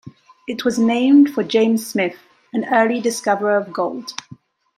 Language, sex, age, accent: English, female, 30-39, England English